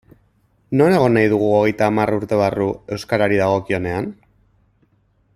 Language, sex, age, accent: Basque, male, 30-39, Erdialdekoa edo Nafarra (Gipuzkoa, Nafarroa)